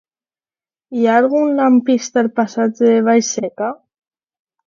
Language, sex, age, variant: Catalan, female, under 19, Alacantí